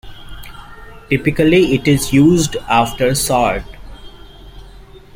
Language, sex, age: English, male, 19-29